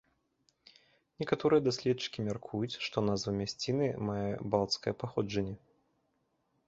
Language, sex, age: Belarusian, male, 30-39